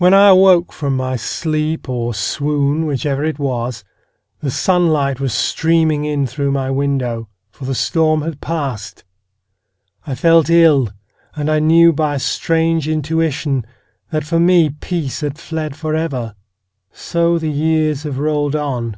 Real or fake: real